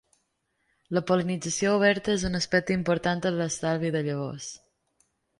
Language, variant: Catalan, Balear